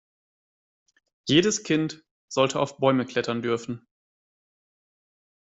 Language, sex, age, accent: German, male, 19-29, Deutschland Deutsch